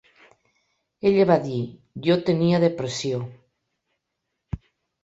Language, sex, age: Catalan, female, 60-69